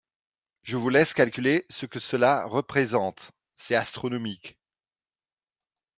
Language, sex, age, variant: French, male, 40-49, Français d'Europe